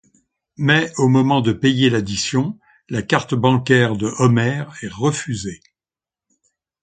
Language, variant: French, Français de métropole